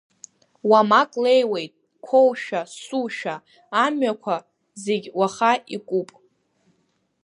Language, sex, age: Abkhazian, female, under 19